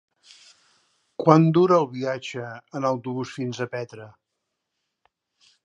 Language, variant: Catalan, Central